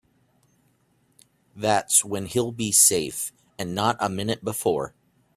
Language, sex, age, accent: English, male, 30-39, United States English